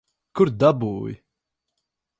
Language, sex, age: Latvian, male, 19-29